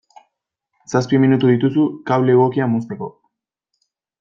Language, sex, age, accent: Basque, male, 19-29, Erdialdekoa edo Nafarra (Gipuzkoa, Nafarroa)